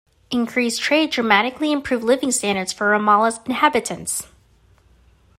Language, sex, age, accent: English, female, 19-29, United States English